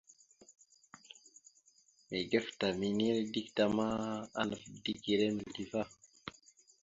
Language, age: Mada (Cameroon), 19-29